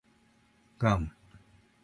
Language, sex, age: Japanese, male, 60-69